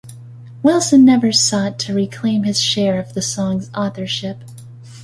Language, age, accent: English, 19-29, United States English